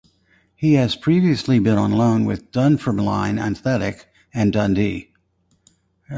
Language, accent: English, United States English